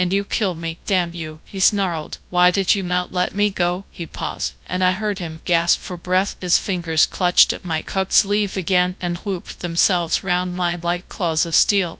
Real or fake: fake